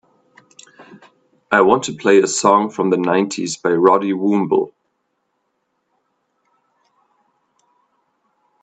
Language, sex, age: English, male, 30-39